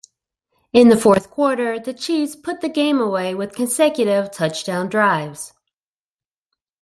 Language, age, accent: English, 30-39, United States English